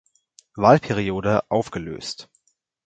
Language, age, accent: German, under 19, Deutschland Deutsch